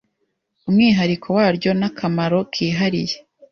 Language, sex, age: Kinyarwanda, male, 40-49